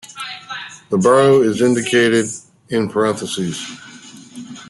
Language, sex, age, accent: English, male, 50-59, United States English